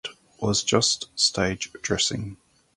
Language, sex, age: English, male, 40-49